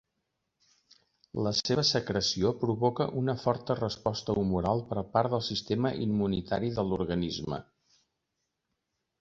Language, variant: Catalan, Central